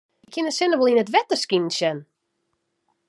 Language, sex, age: Western Frisian, female, 30-39